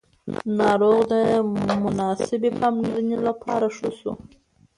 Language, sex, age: Pashto, female, under 19